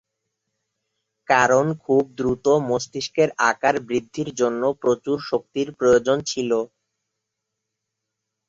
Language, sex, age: Bengali, male, 19-29